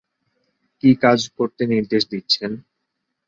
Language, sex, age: Bengali, male, 19-29